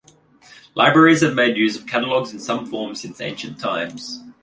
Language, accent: English, Australian English